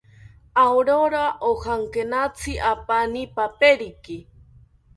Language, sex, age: South Ucayali Ashéninka, female, under 19